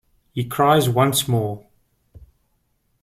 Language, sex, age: English, male, 19-29